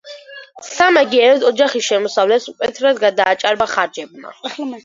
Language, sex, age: Georgian, female, under 19